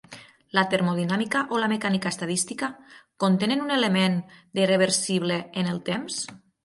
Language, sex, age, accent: Catalan, female, 30-39, Ebrenc